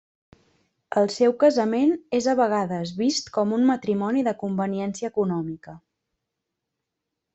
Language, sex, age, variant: Catalan, female, 19-29, Central